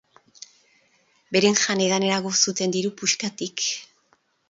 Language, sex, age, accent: Basque, female, 50-59, Erdialdekoa edo Nafarra (Gipuzkoa, Nafarroa)